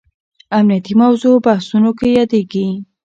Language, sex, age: Pashto, female, 40-49